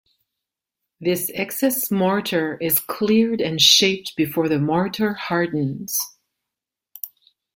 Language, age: English, 50-59